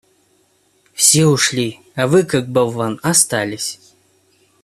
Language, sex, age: Russian, male, 19-29